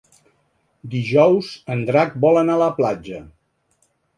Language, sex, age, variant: Catalan, male, 60-69, Central